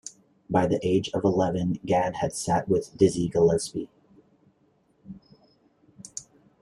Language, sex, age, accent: English, male, 40-49, United States English